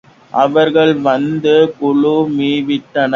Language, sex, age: Tamil, male, under 19